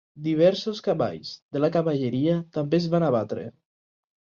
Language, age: Catalan, under 19